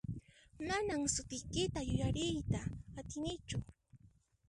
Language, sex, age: Puno Quechua, female, 19-29